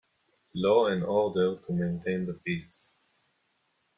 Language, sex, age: English, male, 19-29